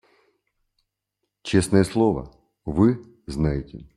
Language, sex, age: Russian, male, 50-59